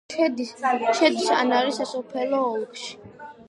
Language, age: Georgian, under 19